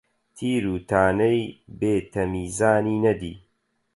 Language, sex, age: Central Kurdish, male, 30-39